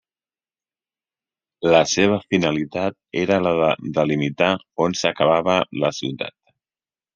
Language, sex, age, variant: Catalan, male, 30-39, Central